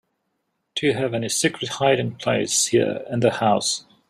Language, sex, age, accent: English, male, 40-49, England English